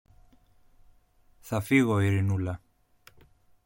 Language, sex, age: Greek, male, 30-39